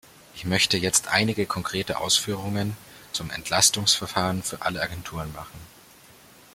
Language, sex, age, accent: German, male, 19-29, Deutschland Deutsch